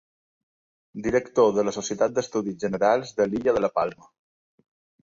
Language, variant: Catalan, Balear